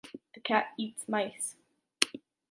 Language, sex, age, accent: English, female, 19-29, United States English